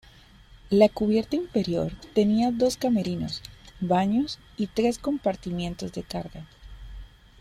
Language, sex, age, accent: Spanish, female, 19-29, Andino-Pacífico: Colombia, Perú, Ecuador, oeste de Bolivia y Venezuela andina